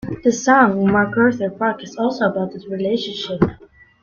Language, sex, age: English, female, under 19